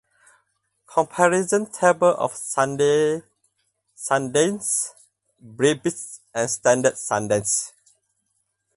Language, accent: English, Malaysian English